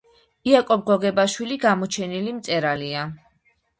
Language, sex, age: Georgian, female, 30-39